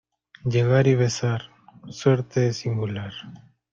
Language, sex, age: Spanish, male, 19-29